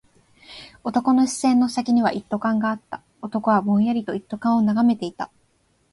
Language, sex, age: Japanese, female, 19-29